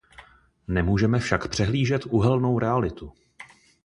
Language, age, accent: Czech, 19-29, pražský